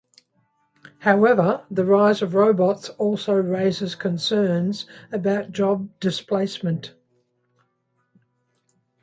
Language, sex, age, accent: English, female, 70-79, Australian English